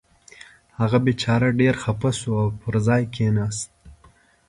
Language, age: Pashto, 19-29